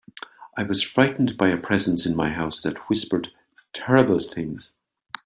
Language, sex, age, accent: English, male, 60-69, Irish English